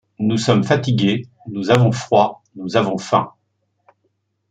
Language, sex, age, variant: French, male, 60-69, Français de métropole